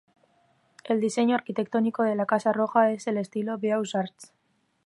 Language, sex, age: Spanish, female, under 19